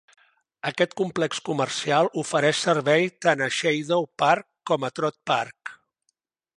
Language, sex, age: Catalan, male, 50-59